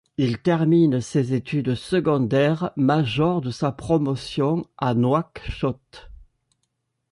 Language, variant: French, Français de métropole